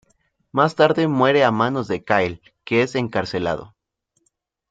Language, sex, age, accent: Spanish, male, 19-29, México